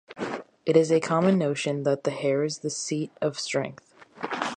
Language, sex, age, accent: English, female, under 19, United States English